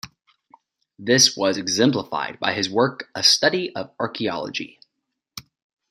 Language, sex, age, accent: English, male, 19-29, United States English